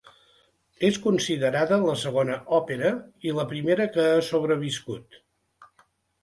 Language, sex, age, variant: Catalan, male, 60-69, Central